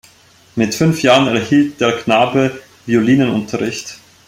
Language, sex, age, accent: German, male, 19-29, Österreichisches Deutsch